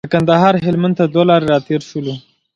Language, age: Pashto, 19-29